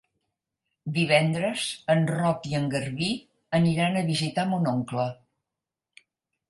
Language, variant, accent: Catalan, Central, central